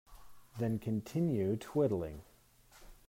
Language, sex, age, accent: English, male, 30-39, Canadian English